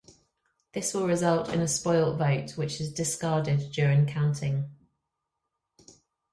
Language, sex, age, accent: English, female, 40-49, England English